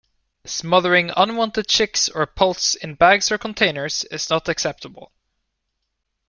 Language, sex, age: English, male, 19-29